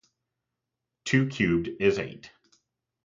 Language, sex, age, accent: English, male, 30-39, United States English